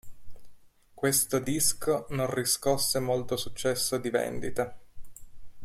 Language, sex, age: Italian, male, 30-39